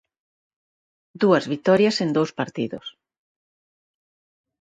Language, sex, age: Galician, female, 50-59